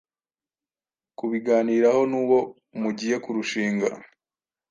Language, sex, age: Kinyarwanda, male, 19-29